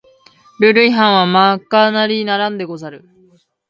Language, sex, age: Japanese, female, 19-29